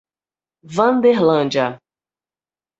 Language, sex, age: Portuguese, female, 40-49